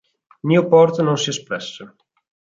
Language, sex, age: Italian, male, 19-29